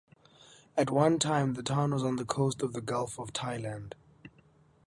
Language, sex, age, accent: English, male, 19-29, Southern African (South Africa, Zimbabwe, Namibia)